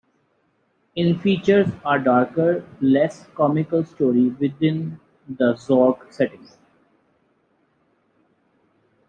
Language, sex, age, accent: English, male, 30-39, England English